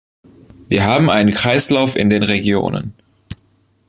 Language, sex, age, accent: German, male, 19-29, Deutschland Deutsch